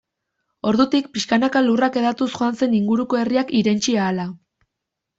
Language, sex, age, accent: Basque, female, under 19, Erdialdekoa edo Nafarra (Gipuzkoa, Nafarroa)